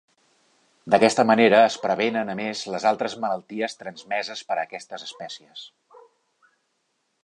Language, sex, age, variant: Catalan, male, 40-49, Central